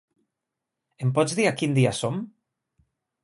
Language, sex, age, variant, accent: Catalan, male, 30-39, Nord-Occidental, nord-occidental